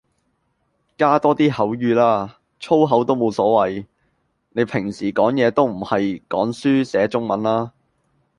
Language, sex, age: Cantonese, male, 19-29